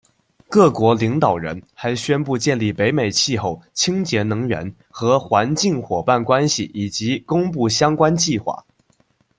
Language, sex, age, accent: Chinese, male, under 19, 出生地：江西省